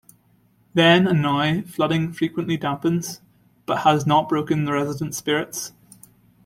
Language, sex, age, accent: English, male, 19-29, Irish English